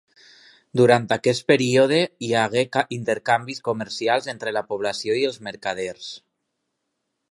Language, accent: Catalan, valencià